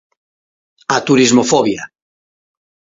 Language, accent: Galician, Normativo (estándar)